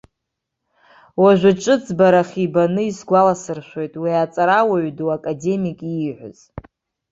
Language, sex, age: Abkhazian, female, 30-39